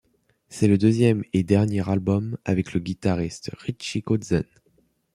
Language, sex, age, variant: French, male, under 19, Français de métropole